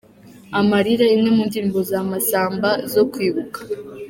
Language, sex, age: Kinyarwanda, female, under 19